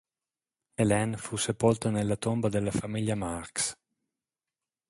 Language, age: Italian, 40-49